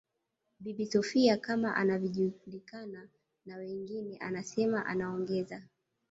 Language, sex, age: Swahili, female, 19-29